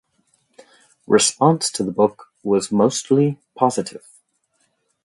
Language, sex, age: English, male, 30-39